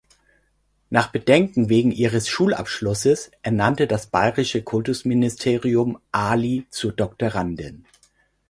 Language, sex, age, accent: German, male, 50-59, Deutschland Deutsch